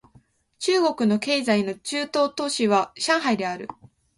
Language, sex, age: Japanese, female, 19-29